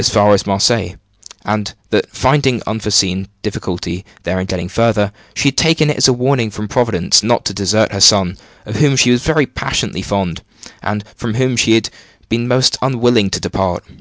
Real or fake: real